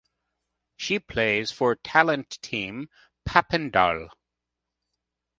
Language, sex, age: English, male, 50-59